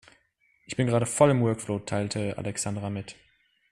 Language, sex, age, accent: German, male, 19-29, Deutschland Deutsch